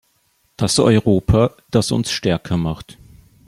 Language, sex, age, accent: German, male, 19-29, Österreichisches Deutsch